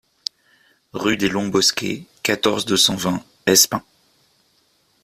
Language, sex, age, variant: French, male, 40-49, Français de métropole